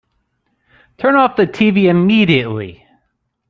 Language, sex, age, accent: English, male, 30-39, United States English